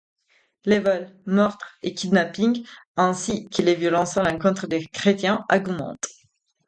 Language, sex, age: French, female, 30-39